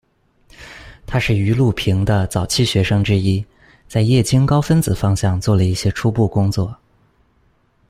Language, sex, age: Chinese, male, 19-29